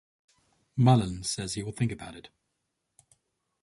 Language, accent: English, England English